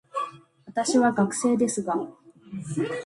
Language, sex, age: Japanese, female, 30-39